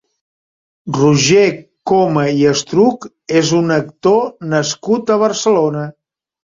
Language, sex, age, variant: Catalan, male, 40-49, Central